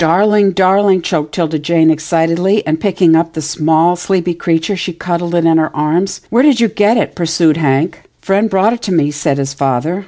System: none